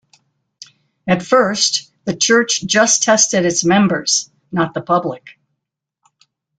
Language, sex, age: English, female, 80-89